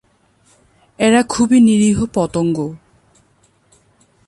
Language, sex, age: Bengali, female, 19-29